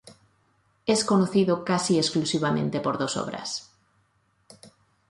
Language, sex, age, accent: Spanish, female, 40-49, España: Norte peninsular (Asturias, Castilla y León, Cantabria, País Vasco, Navarra, Aragón, La Rioja, Guadalajara, Cuenca)